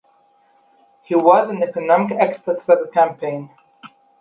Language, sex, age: English, male, 19-29